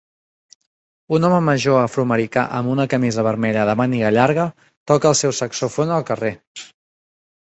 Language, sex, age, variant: Catalan, male, 30-39, Central